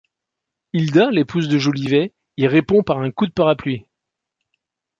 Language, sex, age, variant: French, male, 60-69, Français de métropole